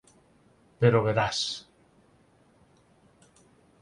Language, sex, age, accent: Galician, male, 40-49, Normativo (estándar)